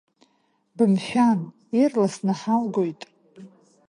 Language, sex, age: Abkhazian, female, 30-39